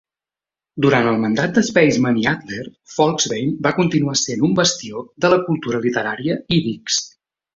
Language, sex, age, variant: Catalan, male, 30-39, Central